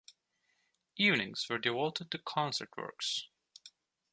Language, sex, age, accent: English, male, 19-29, United States English